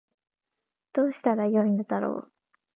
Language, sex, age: Japanese, female, under 19